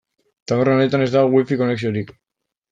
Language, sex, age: Basque, male, 19-29